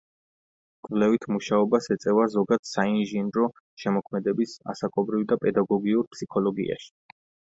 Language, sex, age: Georgian, male, 30-39